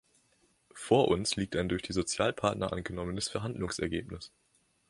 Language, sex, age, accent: German, male, 19-29, Deutschland Deutsch